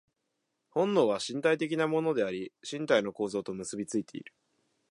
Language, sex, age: Japanese, male, 19-29